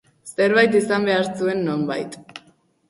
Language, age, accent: Basque, under 19, Mendebalekoa (Araba, Bizkaia, Gipuzkoako mendebaleko herri batzuk)